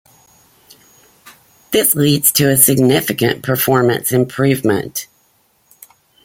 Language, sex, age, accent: English, female, 50-59, United States English